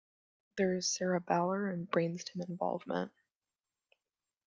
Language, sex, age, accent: English, female, 19-29, United States English